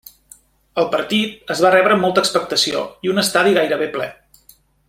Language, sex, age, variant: Catalan, male, 30-39, Central